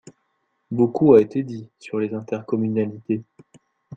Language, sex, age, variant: French, male, 19-29, Français de métropole